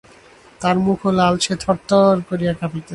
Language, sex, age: Bengali, male, 19-29